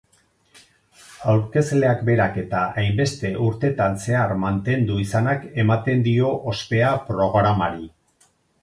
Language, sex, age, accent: Basque, male, 60-69, Erdialdekoa edo Nafarra (Gipuzkoa, Nafarroa)